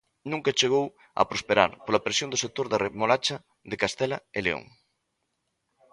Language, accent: Galician, Normativo (estándar)